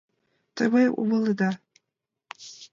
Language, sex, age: Mari, female, 19-29